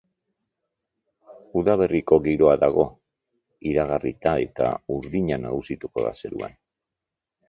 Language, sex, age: Basque, male, 60-69